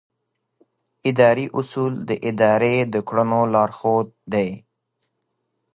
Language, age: Pashto, 30-39